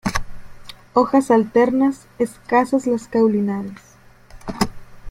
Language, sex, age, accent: Spanish, female, 19-29, México